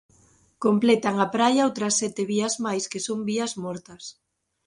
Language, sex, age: Galician, female, 19-29